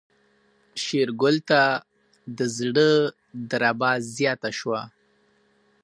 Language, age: Pashto, 19-29